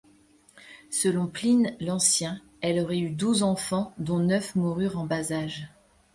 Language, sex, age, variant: French, female, 30-39, Français de métropole